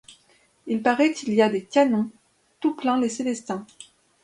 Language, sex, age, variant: French, female, 19-29, Français de métropole